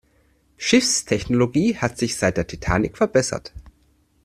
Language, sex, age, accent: German, male, 30-39, Deutschland Deutsch